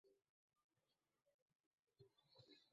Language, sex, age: Uzbek, male, 19-29